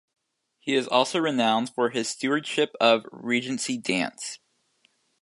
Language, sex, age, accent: English, male, 19-29, United States English